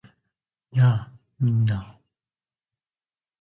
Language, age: Japanese, 19-29